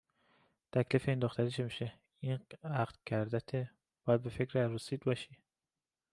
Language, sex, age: Persian, male, 19-29